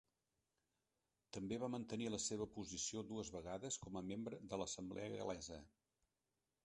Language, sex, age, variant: Catalan, male, 60-69, Central